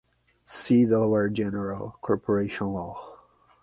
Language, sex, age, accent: English, male, 30-39, United States English